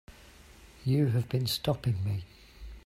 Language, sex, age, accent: English, male, 40-49, England English